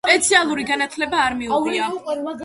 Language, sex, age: Georgian, female, under 19